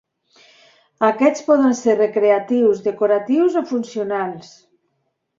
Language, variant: Catalan, Central